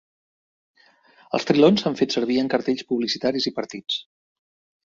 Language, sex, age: Catalan, male, 40-49